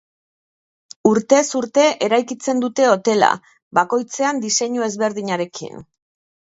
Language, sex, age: Basque, female, 50-59